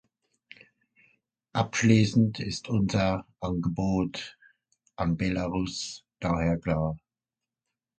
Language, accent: German, Deutschland Deutsch